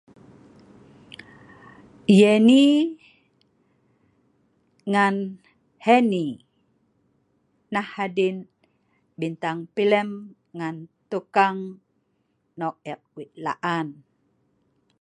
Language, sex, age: Sa'ban, female, 50-59